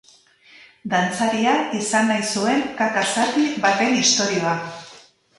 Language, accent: Basque, Mendebalekoa (Araba, Bizkaia, Gipuzkoako mendebaleko herri batzuk)